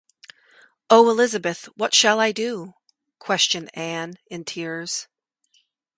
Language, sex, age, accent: English, female, 50-59, United States English